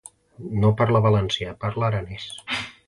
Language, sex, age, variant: Catalan, male, 50-59, Central